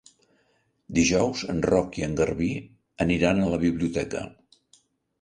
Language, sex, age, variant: Catalan, male, 70-79, Central